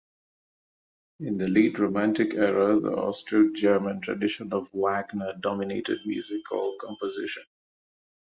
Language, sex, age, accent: English, male, 19-29, United States English